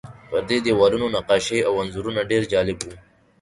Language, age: Pashto, 19-29